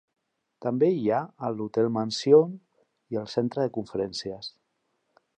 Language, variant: Catalan, Central